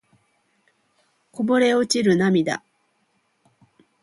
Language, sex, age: Japanese, female, 40-49